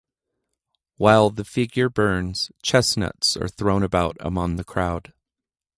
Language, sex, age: English, male, 30-39